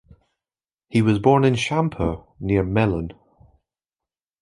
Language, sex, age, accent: English, male, 40-49, Scottish English